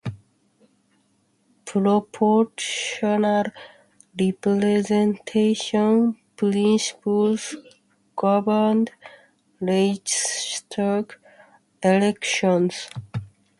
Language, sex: English, female